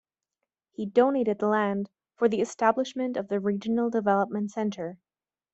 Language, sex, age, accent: English, female, 19-29, United States English